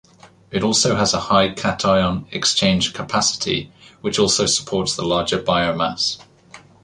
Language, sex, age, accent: English, male, 19-29, England English